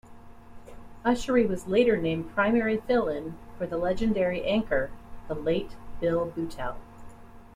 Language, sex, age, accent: English, female, 50-59, United States English